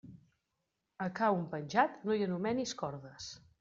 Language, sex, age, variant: Catalan, female, 40-49, Central